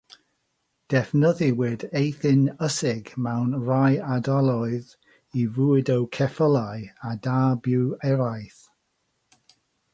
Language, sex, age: Welsh, male, 60-69